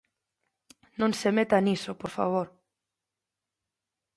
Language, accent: Galician, Normativo (estándar)